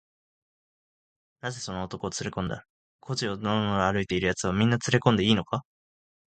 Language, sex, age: Japanese, male, 19-29